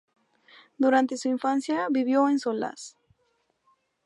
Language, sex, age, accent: Spanish, female, 19-29, México